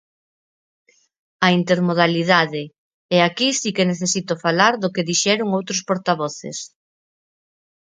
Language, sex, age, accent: Galician, female, 40-49, Normativo (estándar)